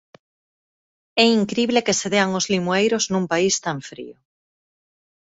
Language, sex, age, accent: Galician, female, 30-39, Atlántico (seseo e gheada)